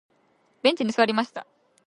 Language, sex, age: Japanese, female, 19-29